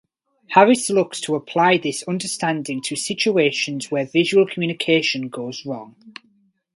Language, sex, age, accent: English, male, 19-29, England English